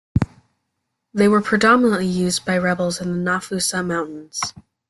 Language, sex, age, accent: English, female, 19-29, United States English